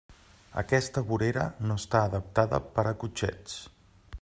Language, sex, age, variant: Catalan, male, 40-49, Central